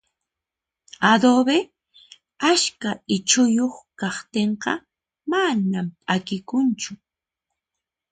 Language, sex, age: Puno Quechua, female, 30-39